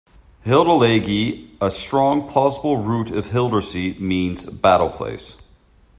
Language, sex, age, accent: English, male, 40-49, United States English